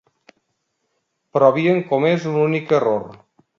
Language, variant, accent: Catalan, Nord-Occidental, nord-occidental